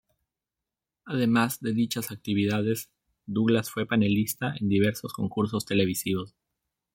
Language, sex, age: Spanish, male, 30-39